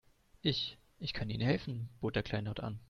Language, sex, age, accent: German, male, 19-29, Deutschland Deutsch